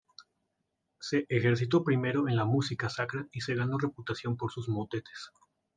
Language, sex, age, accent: Spanish, male, 19-29, México